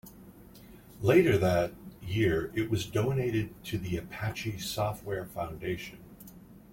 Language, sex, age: English, male, 50-59